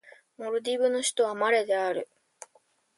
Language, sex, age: Japanese, female, 19-29